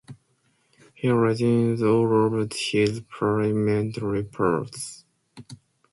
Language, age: English, 19-29